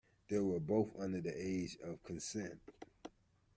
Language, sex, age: English, male, 50-59